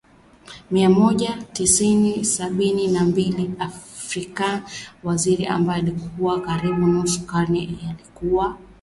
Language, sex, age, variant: Swahili, female, 19-29, Kiswahili Sanifu (EA)